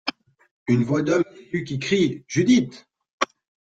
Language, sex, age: French, male, 40-49